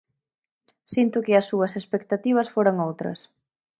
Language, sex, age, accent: Galician, female, 19-29, Central (gheada); Normativo (estándar)